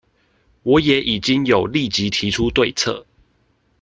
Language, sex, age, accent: Chinese, male, 19-29, 出生地：臺北市